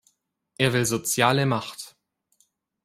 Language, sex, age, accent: German, male, 19-29, Deutschland Deutsch